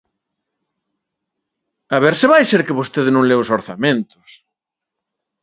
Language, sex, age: Galician, male, 40-49